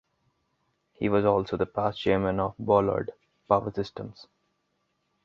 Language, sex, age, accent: English, male, 19-29, India and South Asia (India, Pakistan, Sri Lanka)